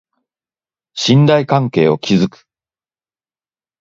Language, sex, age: Japanese, male, 50-59